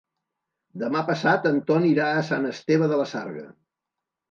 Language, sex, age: Catalan, male, 80-89